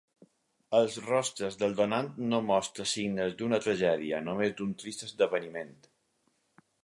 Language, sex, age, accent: Catalan, male, 50-59, mallorquí